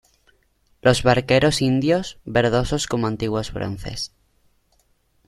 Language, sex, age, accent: Spanish, male, under 19, España: Sur peninsular (Andalucia, Extremadura, Murcia)